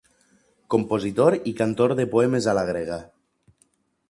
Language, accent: Catalan, valencià